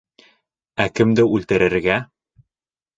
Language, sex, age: Bashkir, male, under 19